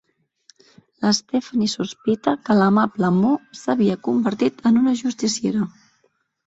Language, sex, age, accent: Catalan, female, 30-39, central; nord-occidental